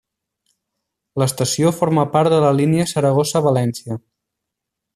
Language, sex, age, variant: Catalan, male, 19-29, Central